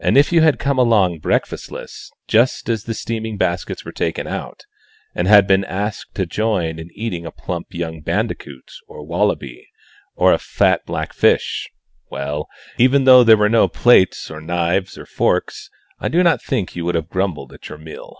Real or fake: real